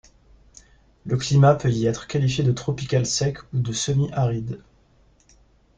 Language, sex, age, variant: French, male, 19-29, Français de métropole